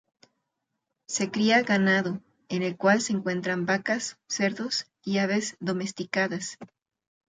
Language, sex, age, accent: Spanish, female, 30-39, México